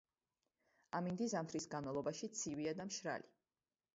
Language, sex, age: Georgian, female, 30-39